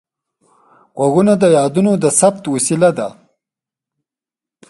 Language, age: Pashto, 19-29